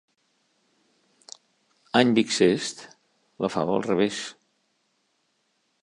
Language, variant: Catalan, Central